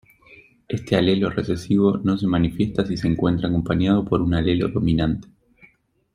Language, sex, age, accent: Spanish, male, 19-29, Rioplatense: Argentina, Uruguay, este de Bolivia, Paraguay